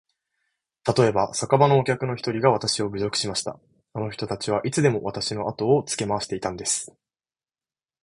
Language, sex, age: Japanese, male, 19-29